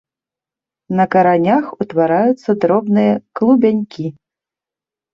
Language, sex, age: Belarusian, female, 30-39